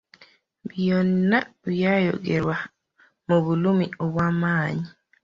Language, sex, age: Ganda, female, 30-39